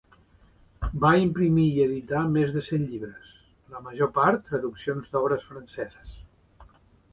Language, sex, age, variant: Catalan, male, 60-69, Central